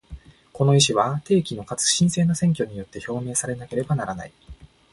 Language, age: Japanese, 19-29